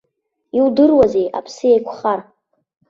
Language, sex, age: Abkhazian, female, under 19